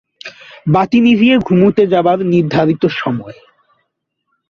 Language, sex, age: Bengali, male, 19-29